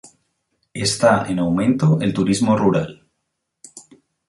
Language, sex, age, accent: Spanish, male, 19-29, Andino-Pacífico: Colombia, Perú, Ecuador, oeste de Bolivia y Venezuela andina